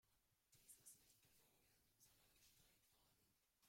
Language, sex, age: German, male, 19-29